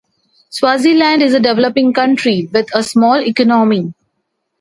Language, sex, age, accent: English, female, 40-49, India and South Asia (India, Pakistan, Sri Lanka)